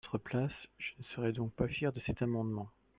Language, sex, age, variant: French, male, 40-49, Français de métropole